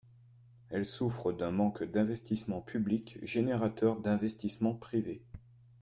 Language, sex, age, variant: French, male, 40-49, Français de métropole